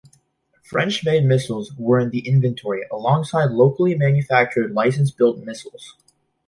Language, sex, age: English, male, under 19